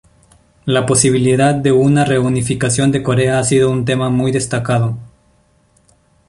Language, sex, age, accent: Spanish, male, 19-29, Andino-Pacífico: Colombia, Perú, Ecuador, oeste de Bolivia y Venezuela andina